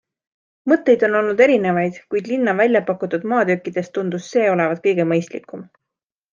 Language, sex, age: Estonian, female, 19-29